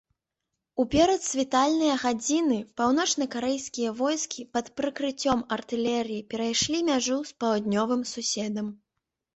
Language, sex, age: Belarusian, female, under 19